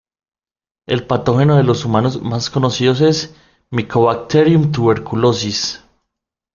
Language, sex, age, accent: Spanish, male, 19-29, Caribe: Cuba, Venezuela, Puerto Rico, República Dominicana, Panamá, Colombia caribeña, México caribeño, Costa del golfo de México